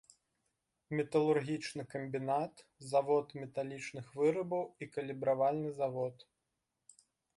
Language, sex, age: Belarusian, male, 19-29